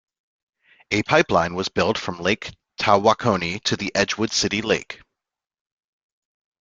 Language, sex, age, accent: English, male, 30-39, United States English